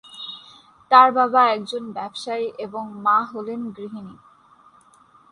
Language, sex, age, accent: Bengali, female, 19-29, Native